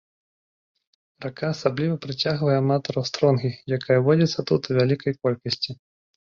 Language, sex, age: Belarusian, male, 19-29